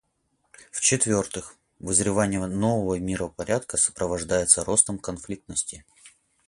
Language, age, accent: Russian, 19-29, Русский